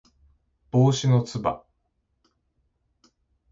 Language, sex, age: Japanese, male, 50-59